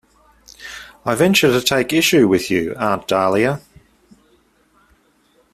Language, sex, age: English, male, 50-59